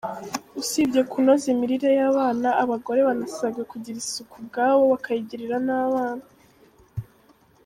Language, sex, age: Kinyarwanda, female, under 19